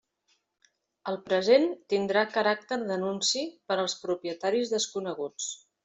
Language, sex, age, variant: Catalan, female, 50-59, Central